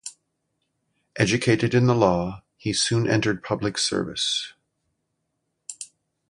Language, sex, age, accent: English, male, 60-69, United States English